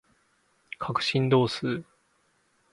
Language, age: Japanese, 19-29